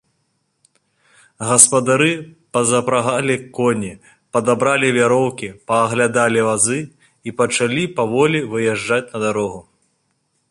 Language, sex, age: Belarusian, male, 30-39